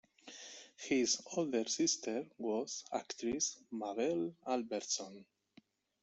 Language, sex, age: English, male, 40-49